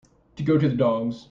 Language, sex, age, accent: English, male, 19-29, United States English